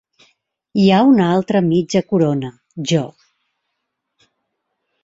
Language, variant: Catalan, Central